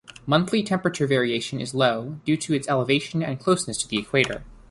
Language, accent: English, United States English